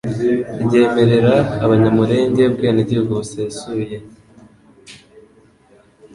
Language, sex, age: Kinyarwanda, male, 19-29